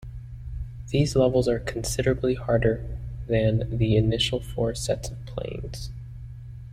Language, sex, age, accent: English, male, 19-29, United States English